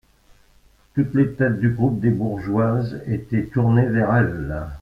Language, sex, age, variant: French, male, 60-69, Français de métropole